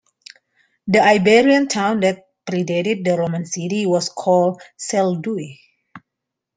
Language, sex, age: English, female, 30-39